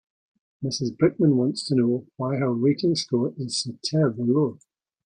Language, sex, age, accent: English, male, 50-59, Scottish English